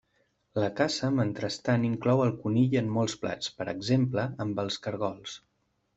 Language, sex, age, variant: Catalan, male, 19-29, Central